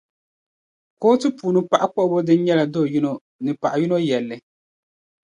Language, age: Dagbani, 19-29